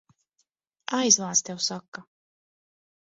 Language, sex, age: Latvian, female, 40-49